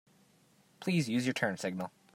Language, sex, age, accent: English, male, 30-39, Canadian English